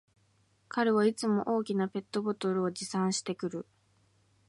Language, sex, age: Japanese, female, 19-29